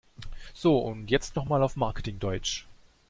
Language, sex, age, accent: German, male, 30-39, Deutschland Deutsch